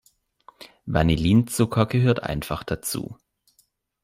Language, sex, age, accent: German, male, 19-29, Deutschland Deutsch